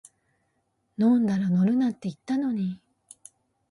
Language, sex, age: Japanese, female, 50-59